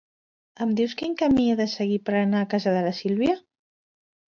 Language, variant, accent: Catalan, Central, central